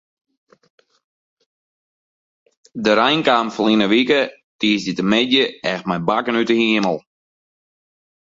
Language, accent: Western Frisian, Wâldfrysk